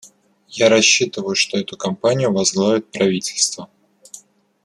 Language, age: Russian, 19-29